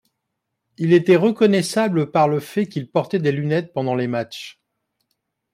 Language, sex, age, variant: French, male, 50-59, Français de métropole